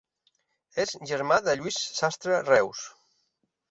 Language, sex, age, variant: Catalan, male, 40-49, Central